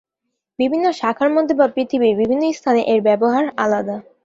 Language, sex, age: Bengali, female, 30-39